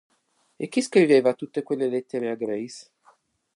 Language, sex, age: Italian, male, under 19